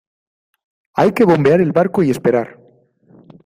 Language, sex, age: Spanish, male, 19-29